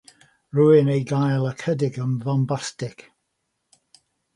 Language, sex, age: Welsh, male, 60-69